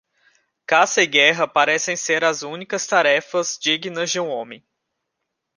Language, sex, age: Portuguese, male, 19-29